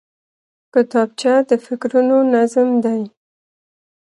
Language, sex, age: Pashto, female, 19-29